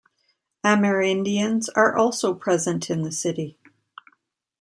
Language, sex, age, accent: English, female, 30-39, Canadian English